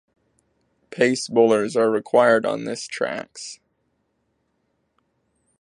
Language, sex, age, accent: English, male, 19-29, United States English